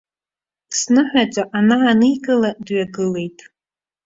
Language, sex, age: Abkhazian, female, 19-29